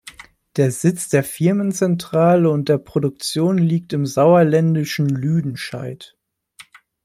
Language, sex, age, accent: German, male, 19-29, Deutschland Deutsch